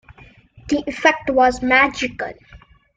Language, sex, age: English, male, under 19